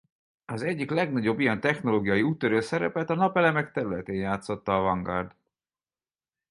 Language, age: Hungarian, 40-49